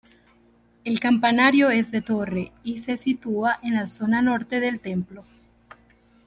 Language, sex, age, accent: Spanish, female, 19-29, Caribe: Cuba, Venezuela, Puerto Rico, República Dominicana, Panamá, Colombia caribeña, México caribeño, Costa del golfo de México